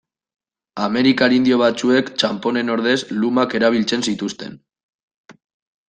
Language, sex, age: Basque, male, 19-29